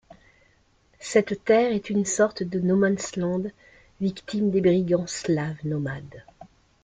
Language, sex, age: French, female, 50-59